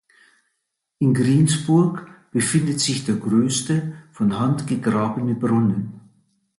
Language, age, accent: German, 70-79, Deutschland Deutsch